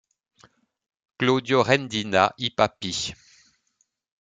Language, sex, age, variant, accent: French, male, 40-49, Français d'Europe, Français de Belgique